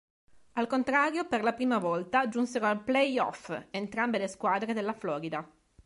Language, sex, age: Italian, female, 30-39